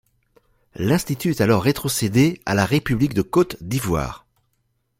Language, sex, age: French, male, 40-49